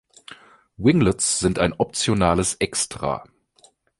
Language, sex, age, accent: German, male, 30-39, Deutschland Deutsch